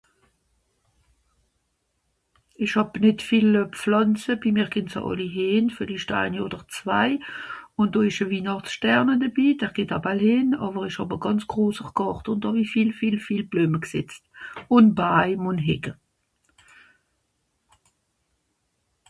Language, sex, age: Swiss German, female, 60-69